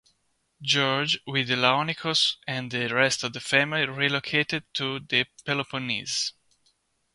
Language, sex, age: English, male, 19-29